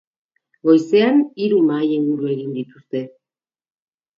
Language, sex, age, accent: Basque, female, 50-59, Mendebalekoa (Araba, Bizkaia, Gipuzkoako mendebaleko herri batzuk)